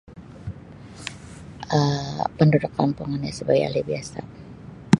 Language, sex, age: Sabah Bisaya, female, 50-59